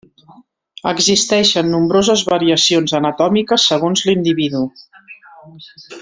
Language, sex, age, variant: Catalan, female, 40-49, Central